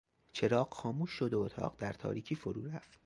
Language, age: Persian, 19-29